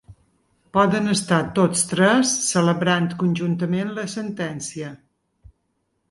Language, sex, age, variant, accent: Catalan, female, 50-59, Balear, menorquí